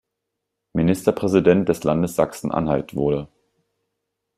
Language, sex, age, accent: German, male, 30-39, Deutschland Deutsch